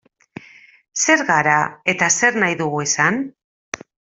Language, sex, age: Basque, female, 40-49